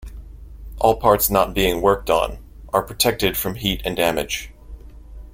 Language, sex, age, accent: English, male, 19-29, United States English